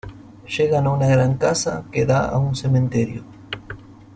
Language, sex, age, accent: Spanish, male, 40-49, Rioplatense: Argentina, Uruguay, este de Bolivia, Paraguay